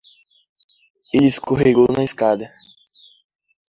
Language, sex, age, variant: Portuguese, male, under 19, Portuguese (Brasil)